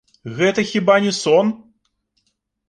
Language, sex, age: Belarusian, male, 30-39